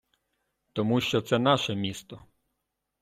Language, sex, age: Ukrainian, male, 30-39